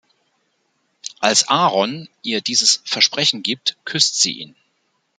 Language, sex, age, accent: German, male, 40-49, Deutschland Deutsch